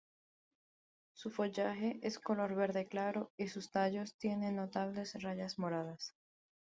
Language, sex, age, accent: Spanish, female, 19-29, Andino-Pacífico: Colombia, Perú, Ecuador, oeste de Bolivia y Venezuela andina